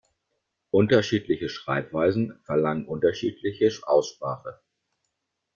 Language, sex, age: German, male, 40-49